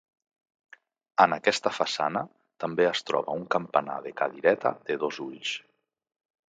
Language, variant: Catalan, Central